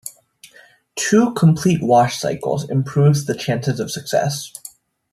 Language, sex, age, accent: English, male, under 19, United States English